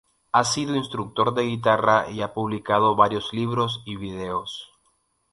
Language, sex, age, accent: Spanish, male, 19-29, Andino-Pacífico: Colombia, Perú, Ecuador, oeste de Bolivia y Venezuela andina